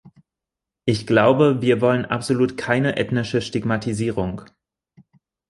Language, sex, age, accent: German, male, 30-39, Deutschland Deutsch